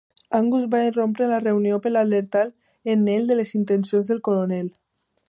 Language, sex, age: Catalan, female, under 19